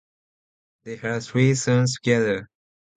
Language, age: English, under 19